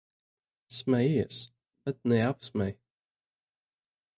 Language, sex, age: Latvian, male, 19-29